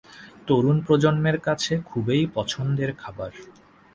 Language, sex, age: Bengali, male, 19-29